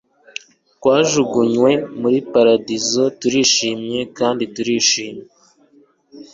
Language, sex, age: Kinyarwanda, male, 19-29